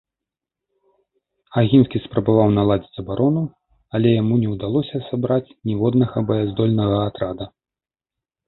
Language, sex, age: Belarusian, male, 30-39